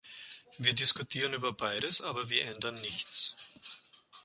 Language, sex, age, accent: German, male, 50-59, Österreichisches Deutsch